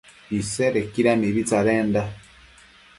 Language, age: Matsés, 19-29